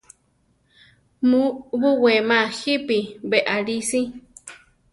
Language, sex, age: Central Tarahumara, female, 30-39